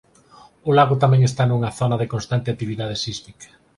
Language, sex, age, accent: Galician, male, 40-49, Normativo (estándar)